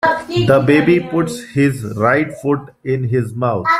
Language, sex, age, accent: English, male, 40-49, India and South Asia (India, Pakistan, Sri Lanka)